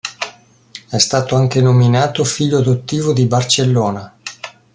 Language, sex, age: Italian, male, 50-59